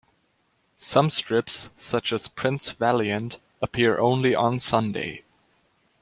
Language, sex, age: English, male, under 19